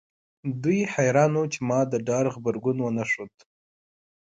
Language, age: Pashto, 19-29